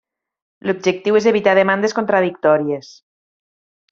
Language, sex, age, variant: Catalan, female, 30-39, Nord-Occidental